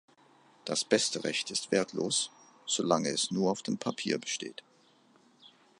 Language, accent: German, Deutschland Deutsch